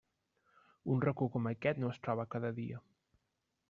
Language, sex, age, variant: Catalan, male, 30-39, Central